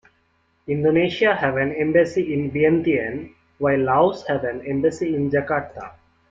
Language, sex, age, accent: English, male, 19-29, India and South Asia (India, Pakistan, Sri Lanka)